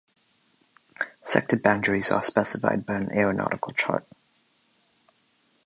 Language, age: English, 19-29